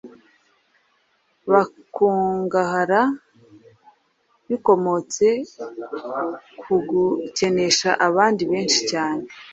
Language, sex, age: Kinyarwanda, female, 30-39